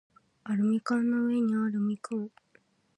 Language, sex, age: Japanese, female, 19-29